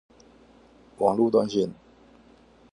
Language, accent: Chinese, 出生地：新北市